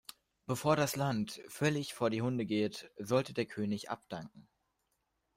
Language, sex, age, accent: German, male, under 19, Deutschland Deutsch